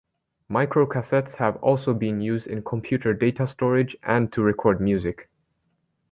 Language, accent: English, United States English